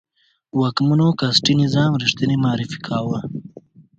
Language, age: Pashto, 19-29